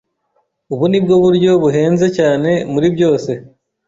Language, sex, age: Kinyarwanda, male, 30-39